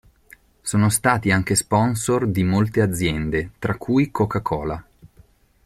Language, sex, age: Italian, male, 30-39